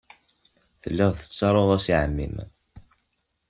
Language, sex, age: Kabyle, male, under 19